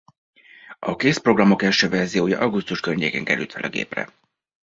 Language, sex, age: Hungarian, male, 30-39